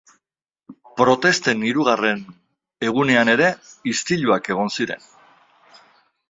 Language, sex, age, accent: Basque, male, 50-59, Mendebalekoa (Araba, Bizkaia, Gipuzkoako mendebaleko herri batzuk)